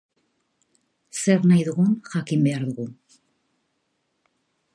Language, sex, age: Basque, female, 50-59